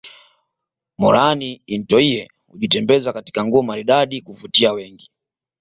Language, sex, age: Swahili, male, 19-29